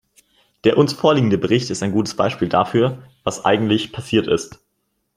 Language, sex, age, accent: German, male, 19-29, Deutschland Deutsch